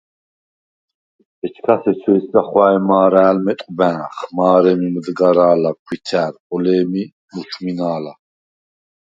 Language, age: Svan, 30-39